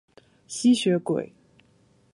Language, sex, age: Chinese, female, 19-29